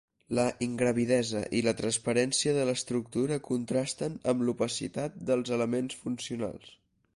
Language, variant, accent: Catalan, Central, central